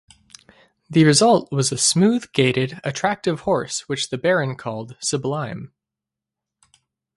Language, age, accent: English, 19-29, United States English; midwest